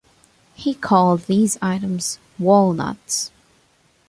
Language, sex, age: English, female, under 19